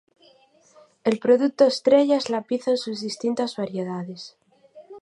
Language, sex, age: Spanish, female, 30-39